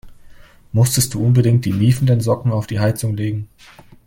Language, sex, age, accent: German, male, 19-29, Deutschland Deutsch